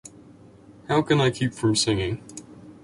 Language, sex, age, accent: English, male, under 19, United States English